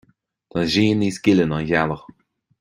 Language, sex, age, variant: Irish, male, 19-29, Gaeilge Chonnacht